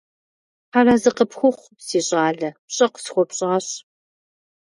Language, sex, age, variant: Kabardian, female, 40-49, Адыгэбзэ (Къэбэрдей, Кирил, Урысей)